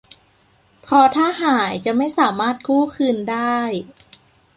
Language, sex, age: Thai, female, 30-39